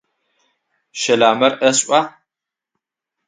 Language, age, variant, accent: Adyghe, 40-49, Адыгабзэ (Кирил, пстэумэ зэдыряе), Бжъэдыгъу (Bjeduğ)